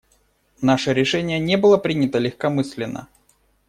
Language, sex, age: Russian, male, 40-49